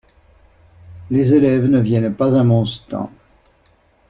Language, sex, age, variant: French, male, 60-69, Français de métropole